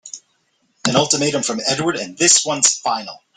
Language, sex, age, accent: English, male, 40-49, United States English